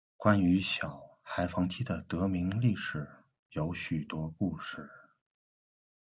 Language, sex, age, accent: Chinese, male, 30-39, 出生地：江苏省